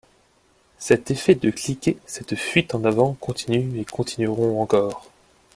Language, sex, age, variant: French, male, 19-29, Français de métropole